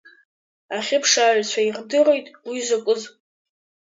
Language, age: Abkhazian, under 19